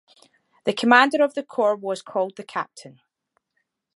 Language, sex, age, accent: English, female, 40-49, Scottish English